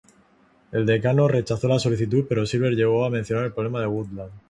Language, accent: Spanish, España: Sur peninsular (Andalucia, Extremadura, Murcia)